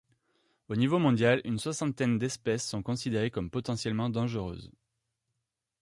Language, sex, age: French, male, 30-39